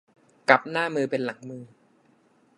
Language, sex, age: Thai, male, 19-29